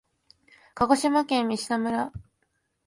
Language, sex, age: Japanese, female, 19-29